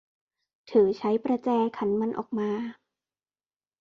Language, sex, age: Thai, female, 19-29